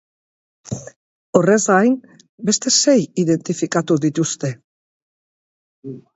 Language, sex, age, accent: Basque, female, 60-69, Mendebalekoa (Araba, Bizkaia, Gipuzkoako mendebaleko herri batzuk)